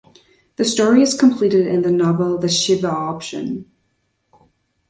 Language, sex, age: English, female, 19-29